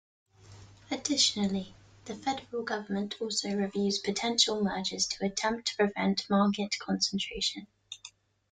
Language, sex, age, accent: English, female, under 19, England English